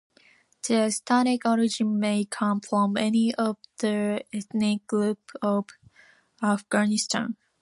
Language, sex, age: English, female, 19-29